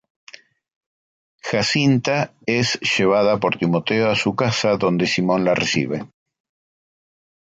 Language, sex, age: Spanish, male, 50-59